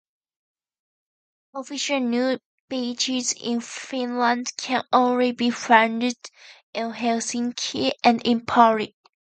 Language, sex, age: English, female, 19-29